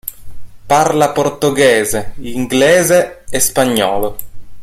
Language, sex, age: Italian, male, 30-39